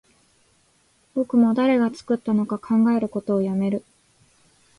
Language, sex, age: Japanese, female, 19-29